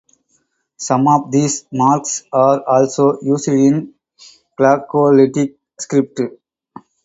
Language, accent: English, India and South Asia (India, Pakistan, Sri Lanka)